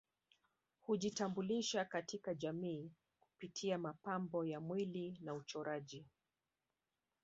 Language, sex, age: Swahili, female, 60-69